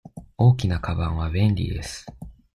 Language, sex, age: Japanese, male, under 19